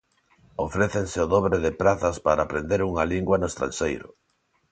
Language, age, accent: Galician, 40-49, Neofalante